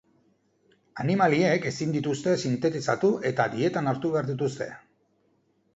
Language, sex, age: Basque, male, 50-59